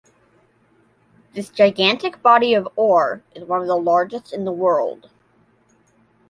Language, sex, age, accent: English, male, under 19, United States English